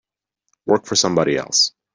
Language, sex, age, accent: English, male, under 19, United States English